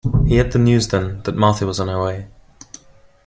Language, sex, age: English, male, 19-29